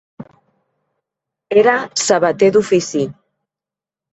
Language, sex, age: Catalan, female, 40-49